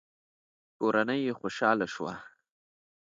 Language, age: Pashto, 19-29